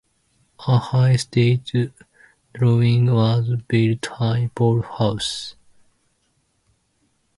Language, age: English, 19-29